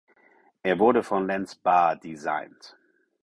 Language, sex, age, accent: German, male, 40-49, Deutschland Deutsch